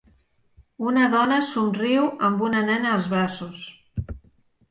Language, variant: Catalan, Nord-Occidental